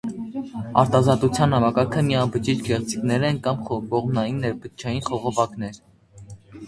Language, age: Armenian, under 19